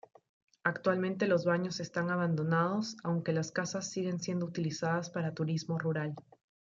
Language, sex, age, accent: Spanish, female, 19-29, Andino-Pacífico: Colombia, Perú, Ecuador, oeste de Bolivia y Venezuela andina